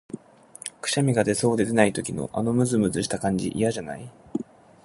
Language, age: Japanese, under 19